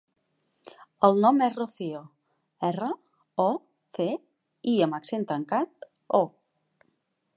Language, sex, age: Catalan, female, 30-39